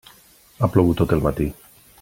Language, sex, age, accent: Catalan, male, 50-59, valencià